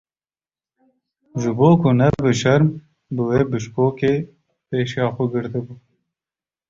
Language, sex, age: Kurdish, male, 19-29